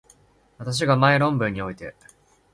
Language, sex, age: Japanese, male, 19-29